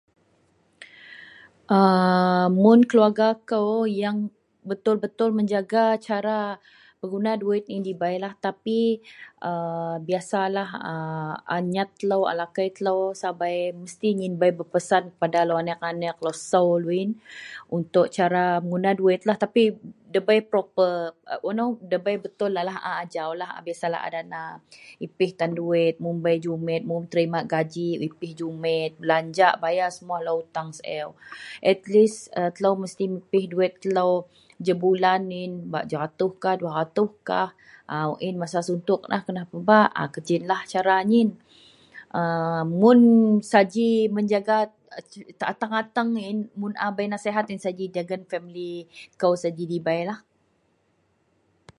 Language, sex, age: Central Melanau, female, 40-49